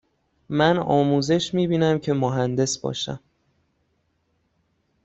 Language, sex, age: Persian, male, 19-29